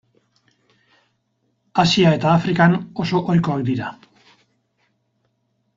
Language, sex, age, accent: Basque, male, 50-59, Erdialdekoa edo Nafarra (Gipuzkoa, Nafarroa)